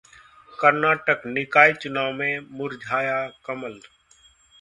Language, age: Hindi, 40-49